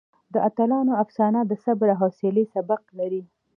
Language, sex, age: Pashto, female, 19-29